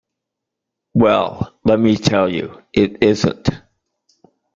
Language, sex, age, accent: English, male, 60-69, United States English